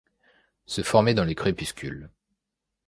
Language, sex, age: French, male, 19-29